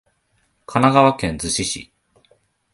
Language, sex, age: Japanese, male, 19-29